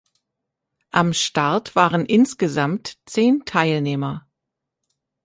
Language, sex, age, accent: German, female, 30-39, Deutschland Deutsch